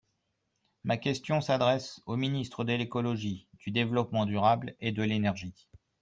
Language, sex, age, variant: French, male, 40-49, Français de métropole